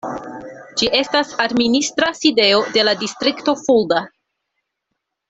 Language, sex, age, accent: Esperanto, female, 19-29, Internacia